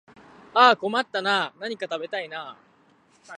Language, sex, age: Japanese, male, 19-29